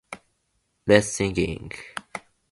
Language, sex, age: Japanese, male, 19-29